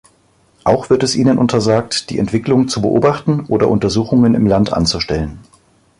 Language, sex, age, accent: German, male, 40-49, Deutschland Deutsch